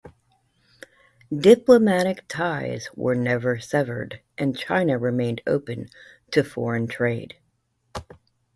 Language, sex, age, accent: English, female, 50-59, United States English